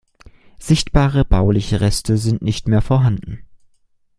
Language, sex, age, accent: German, male, 19-29, Deutschland Deutsch